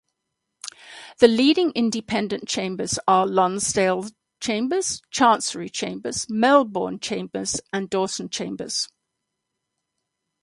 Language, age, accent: English, 70-79, England English